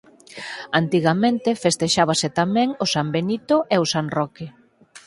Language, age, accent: Galician, 40-49, Oriental (común en zona oriental)